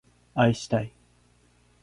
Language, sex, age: Japanese, male, 19-29